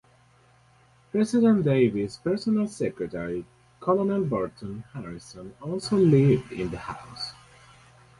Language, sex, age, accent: English, male, 19-29, United States English